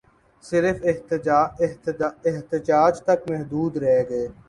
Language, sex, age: Urdu, male, 19-29